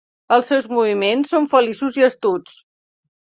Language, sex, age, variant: Catalan, female, 60-69, Central